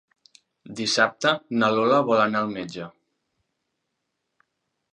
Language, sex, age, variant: Catalan, male, 19-29, Central